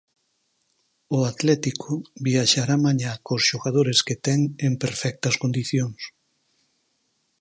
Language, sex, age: Galician, male, 50-59